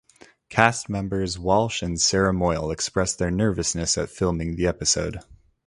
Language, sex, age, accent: English, male, 19-29, United States English